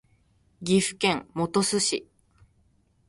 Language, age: Japanese, 19-29